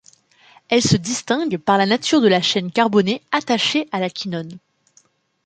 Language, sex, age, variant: French, female, 19-29, Français de métropole